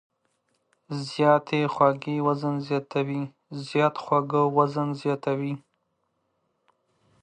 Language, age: Pashto, 30-39